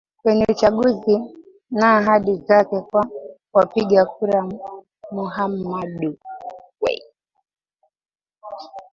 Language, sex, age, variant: Swahili, female, 19-29, Kiswahili cha Bara ya Kenya